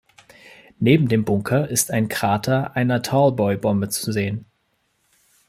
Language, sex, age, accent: German, male, 19-29, Deutschland Deutsch